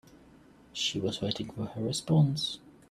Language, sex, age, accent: English, male, 30-39, England English